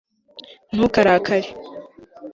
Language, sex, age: Kinyarwanda, female, 19-29